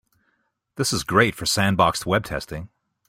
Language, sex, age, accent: English, male, 40-49, Canadian English